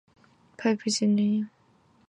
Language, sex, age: English, female, 19-29